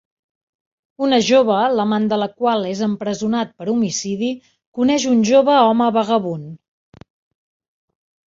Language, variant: Catalan, Central